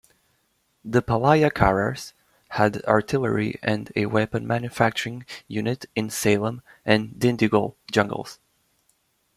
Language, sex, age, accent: English, male, 19-29, United States English